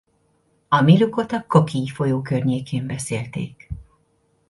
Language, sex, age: Hungarian, female, 40-49